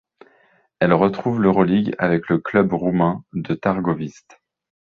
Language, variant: French, Français de métropole